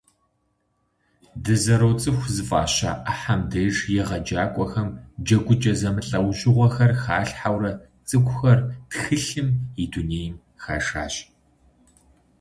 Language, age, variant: Kabardian, 30-39, Адыгэбзэ (Къэбэрдей, Кирил, псоми зэдай)